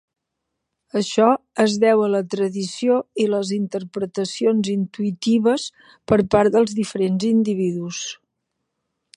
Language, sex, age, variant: Catalan, female, 50-59, Central